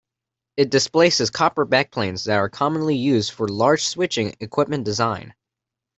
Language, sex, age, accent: English, male, under 19, United States English